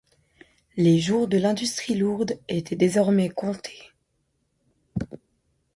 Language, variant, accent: French, Français d'Europe, Français de Suisse